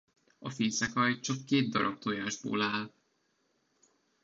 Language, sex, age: Hungarian, male, 19-29